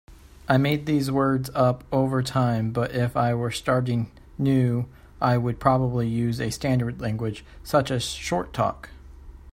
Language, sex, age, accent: English, male, 19-29, United States English